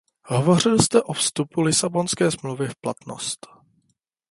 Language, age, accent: Czech, 19-29, pražský